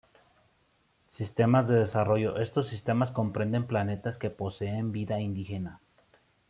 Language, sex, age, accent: Spanish, male, 19-29, México